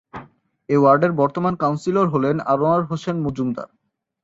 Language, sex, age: Bengali, male, 19-29